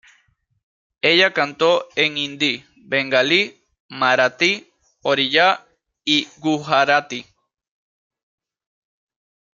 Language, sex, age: Spanish, male, 19-29